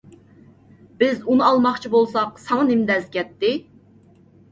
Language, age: Uyghur, 30-39